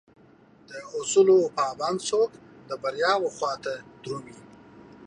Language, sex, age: Pashto, male, 30-39